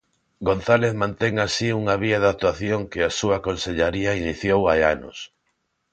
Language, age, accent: Galician, 40-49, Neofalante